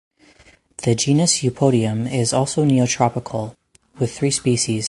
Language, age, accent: English, 19-29, Canadian English